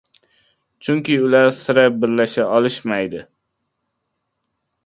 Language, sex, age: Uzbek, male, under 19